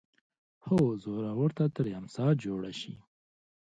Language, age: Pashto, 30-39